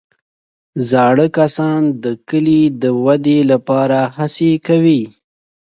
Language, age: Pashto, 19-29